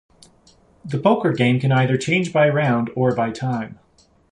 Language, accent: English, Canadian English